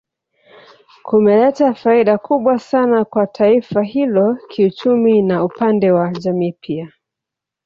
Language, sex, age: Swahili, female, 50-59